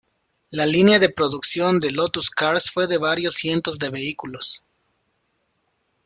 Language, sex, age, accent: Spanish, male, 30-39, América central